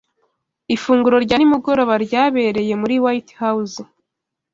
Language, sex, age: Kinyarwanda, female, 19-29